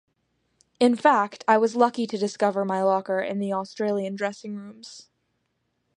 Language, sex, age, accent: English, female, under 19, United States English